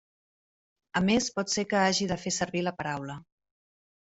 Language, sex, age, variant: Catalan, female, 30-39, Central